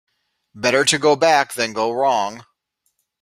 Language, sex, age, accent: English, male, 40-49, United States English